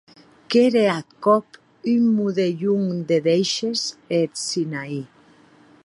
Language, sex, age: Occitan, female, 40-49